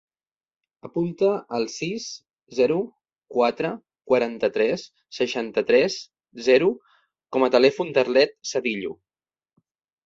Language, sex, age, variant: Catalan, male, 19-29, Central